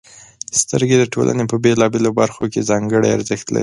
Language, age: Pashto, 19-29